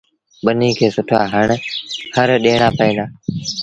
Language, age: Sindhi Bhil, 19-29